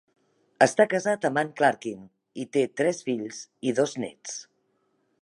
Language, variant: Catalan, Central